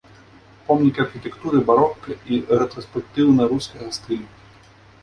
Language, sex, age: Belarusian, male, 19-29